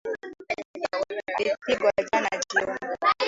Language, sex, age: Swahili, female, 19-29